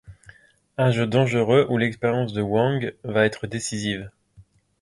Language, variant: French, Français de métropole